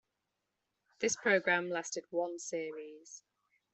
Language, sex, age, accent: English, female, 30-39, England English